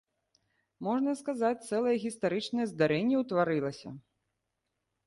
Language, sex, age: Belarusian, female, 30-39